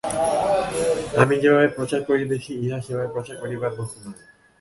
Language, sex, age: Bengali, male, 19-29